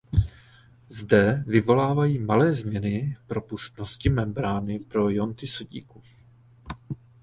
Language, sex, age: Czech, male, 30-39